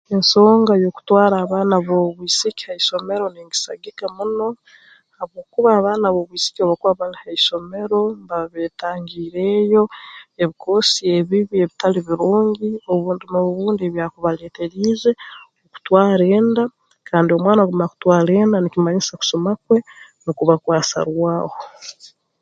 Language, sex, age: Tooro, female, 19-29